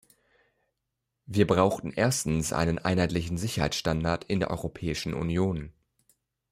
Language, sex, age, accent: German, male, 30-39, Deutschland Deutsch